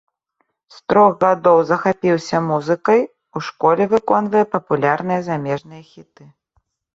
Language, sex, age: Belarusian, female, 30-39